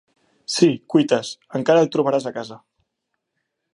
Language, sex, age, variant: Catalan, male, 30-39, Central